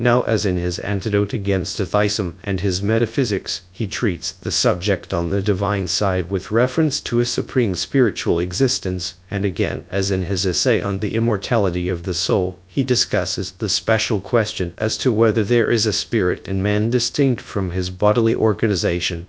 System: TTS, GradTTS